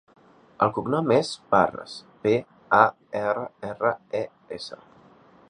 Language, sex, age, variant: Catalan, male, 19-29, Central